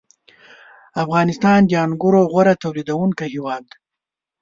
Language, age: Pashto, 30-39